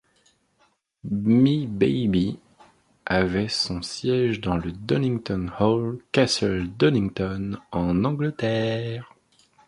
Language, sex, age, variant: French, male, 30-39, Français de métropole